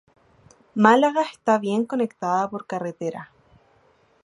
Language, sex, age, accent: Spanish, female, 19-29, Chileno: Chile, Cuyo